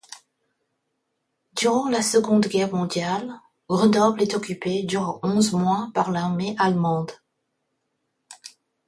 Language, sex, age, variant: French, female, 50-59, Français de métropole